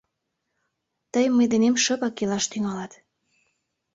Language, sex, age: Mari, female, 19-29